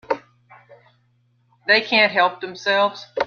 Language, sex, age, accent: English, female, 50-59, United States English